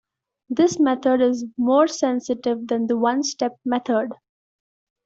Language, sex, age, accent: English, female, 19-29, India and South Asia (India, Pakistan, Sri Lanka)